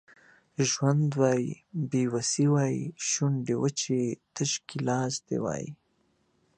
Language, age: Pashto, 30-39